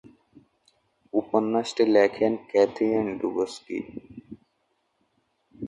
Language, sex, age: Bengali, male, under 19